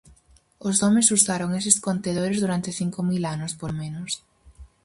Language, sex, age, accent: Galician, female, under 19, Central (gheada)